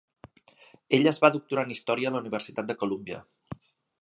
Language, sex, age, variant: Catalan, male, 50-59, Central